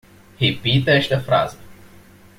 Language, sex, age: Portuguese, male, 19-29